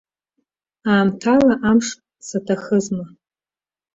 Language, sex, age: Abkhazian, female, 19-29